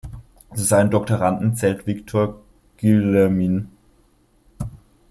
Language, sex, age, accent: German, male, 19-29, Deutschland Deutsch